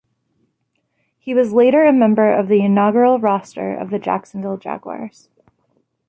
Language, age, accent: English, 30-39, United States English